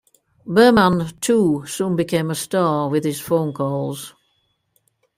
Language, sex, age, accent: English, female, 60-69, England English